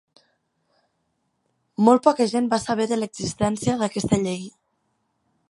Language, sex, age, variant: Catalan, female, 19-29, Central